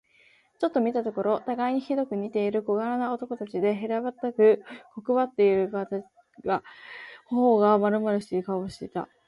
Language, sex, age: Japanese, female, 19-29